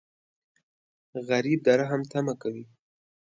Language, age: Pashto, 19-29